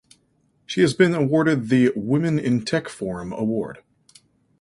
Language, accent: English, United States English